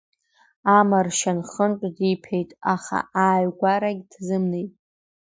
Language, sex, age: Abkhazian, female, under 19